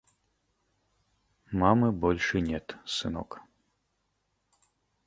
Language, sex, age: Russian, male, 30-39